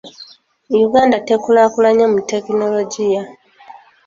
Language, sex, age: Ganda, female, 19-29